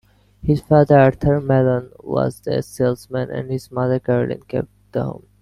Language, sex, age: English, male, 19-29